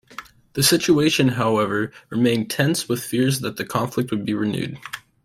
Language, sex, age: English, male, under 19